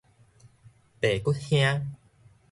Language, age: Min Nan Chinese, 19-29